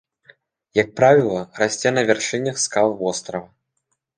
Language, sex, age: Belarusian, male, 19-29